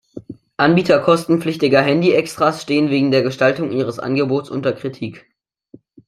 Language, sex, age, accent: German, male, under 19, Deutschland Deutsch